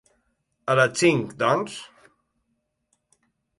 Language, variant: Catalan, Balear